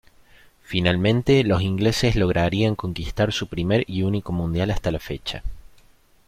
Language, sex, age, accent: Spanish, male, 30-39, Rioplatense: Argentina, Uruguay, este de Bolivia, Paraguay